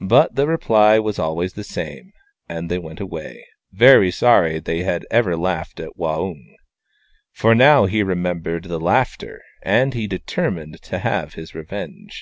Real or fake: real